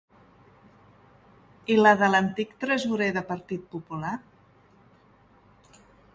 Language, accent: Catalan, aprenent (recent, des d'altres llengües)